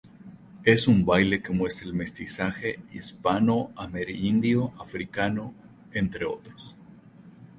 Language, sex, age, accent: Spanish, male, 30-39, México